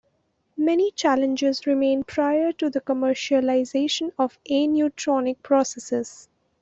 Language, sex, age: English, female, 19-29